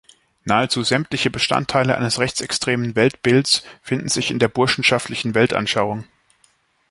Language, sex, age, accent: German, male, 19-29, Schweizerdeutsch